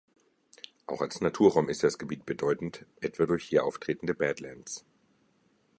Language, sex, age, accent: German, male, 50-59, Deutschland Deutsch